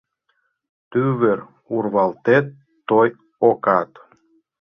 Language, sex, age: Mari, male, 40-49